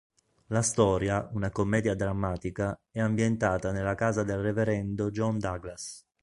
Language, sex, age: Italian, male, 30-39